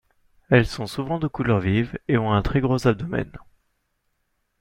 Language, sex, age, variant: French, male, 19-29, Français de métropole